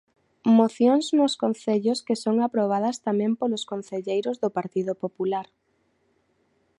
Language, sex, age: Galician, female, 19-29